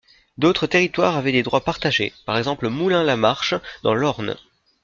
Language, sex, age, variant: French, female, 19-29, Français de métropole